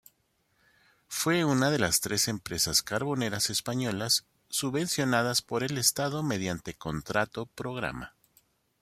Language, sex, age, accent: Spanish, male, 50-59, México